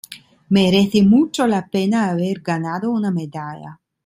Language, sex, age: Spanish, female, 30-39